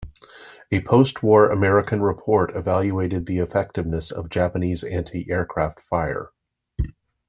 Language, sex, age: English, male, 40-49